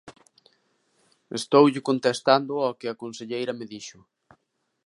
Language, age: Galician, 40-49